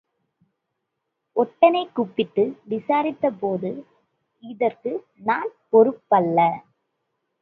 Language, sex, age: Tamil, female, 19-29